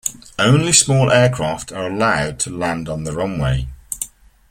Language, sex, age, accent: English, male, 50-59, England English